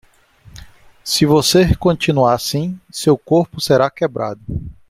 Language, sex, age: Portuguese, male, 40-49